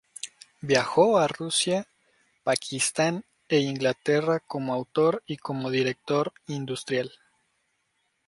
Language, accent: Spanish, México